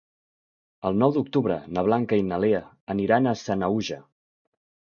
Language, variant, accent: Catalan, Central, central